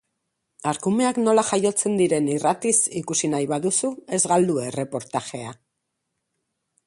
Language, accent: Basque, Mendebalekoa (Araba, Bizkaia, Gipuzkoako mendebaleko herri batzuk)